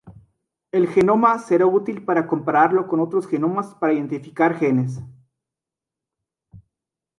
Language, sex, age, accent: Spanish, male, 19-29, México